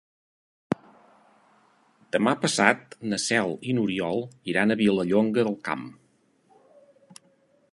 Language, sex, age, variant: Catalan, male, 50-59, Central